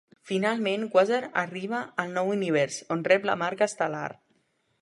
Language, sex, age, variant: Catalan, male, 19-29, Central